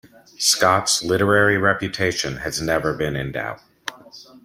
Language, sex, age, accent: English, male, 40-49, United States English